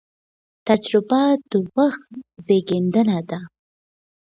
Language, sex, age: Pashto, female, 19-29